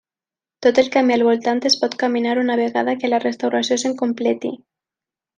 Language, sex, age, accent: Catalan, female, 19-29, valencià